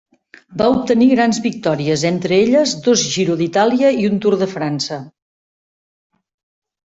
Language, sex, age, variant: Catalan, female, 50-59, Central